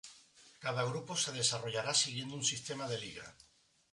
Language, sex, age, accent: Spanish, male, 60-69, España: Sur peninsular (Andalucia, Extremadura, Murcia)